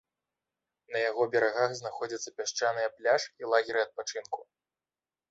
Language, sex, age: Belarusian, male, 19-29